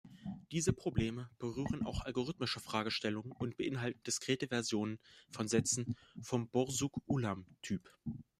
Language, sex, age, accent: German, male, 19-29, Deutschland Deutsch